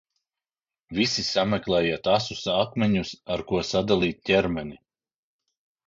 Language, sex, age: Latvian, male, 40-49